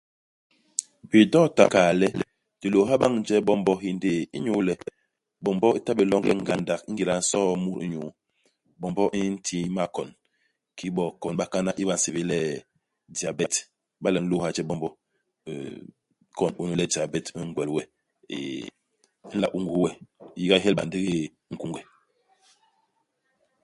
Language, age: Basaa, 40-49